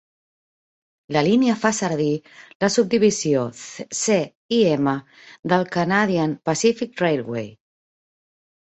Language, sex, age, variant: Catalan, female, 40-49, Central